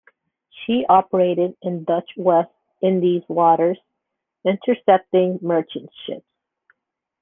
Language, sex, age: English, female, 19-29